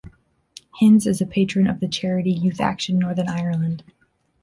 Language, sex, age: English, female, 19-29